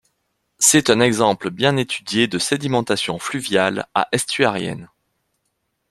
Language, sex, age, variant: French, male, 30-39, Français de métropole